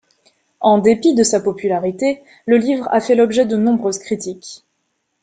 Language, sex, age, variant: French, female, 19-29, Français de métropole